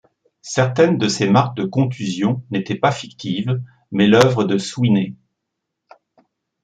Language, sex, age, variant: French, male, 60-69, Français de métropole